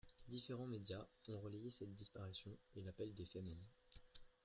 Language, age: French, under 19